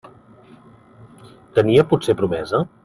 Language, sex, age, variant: Catalan, male, 40-49, Central